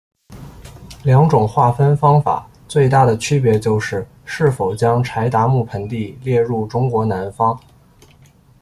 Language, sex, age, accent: Chinese, male, 19-29, 出生地：北京市